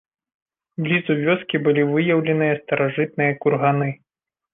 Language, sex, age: Belarusian, male, 30-39